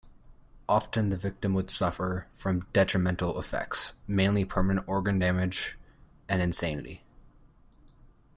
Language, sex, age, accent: English, male, under 19, United States English